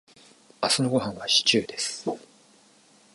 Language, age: Japanese, 50-59